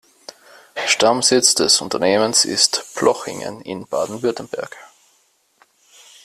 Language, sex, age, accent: German, male, 30-39, Österreichisches Deutsch